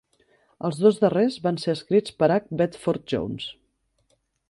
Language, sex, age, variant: Catalan, female, 30-39, Central